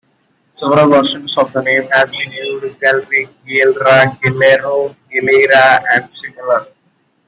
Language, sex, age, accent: English, male, under 19, India and South Asia (India, Pakistan, Sri Lanka)